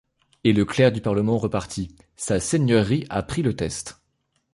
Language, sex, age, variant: French, male, 19-29, Français de métropole